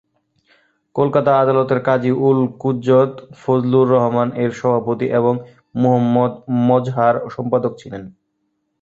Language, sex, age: Bengali, male, 19-29